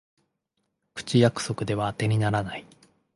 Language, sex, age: Japanese, male, 19-29